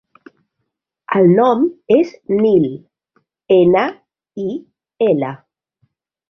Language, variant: Catalan, Nord-Occidental